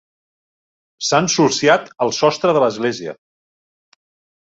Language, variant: Catalan, Central